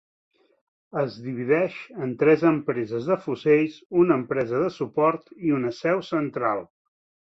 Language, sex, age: Catalan, male, 40-49